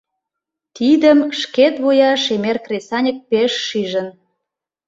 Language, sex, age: Mari, female, 40-49